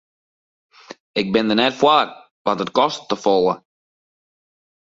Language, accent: Western Frisian, Wâldfrysk